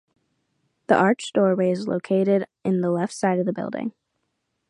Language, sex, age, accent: English, female, under 19, United States English